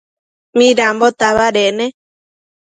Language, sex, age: Matsés, female, under 19